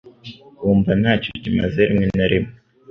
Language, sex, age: Kinyarwanda, male, under 19